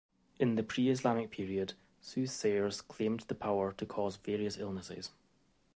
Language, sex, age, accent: English, male, 19-29, Scottish English